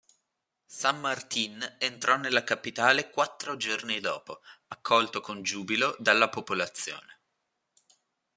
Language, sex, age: Italian, male, under 19